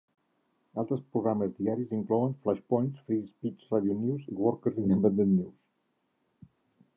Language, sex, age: Catalan, male, 60-69